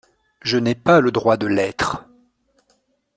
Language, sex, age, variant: French, male, 40-49, Français de métropole